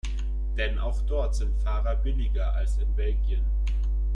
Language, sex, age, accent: German, male, 30-39, Deutschland Deutsch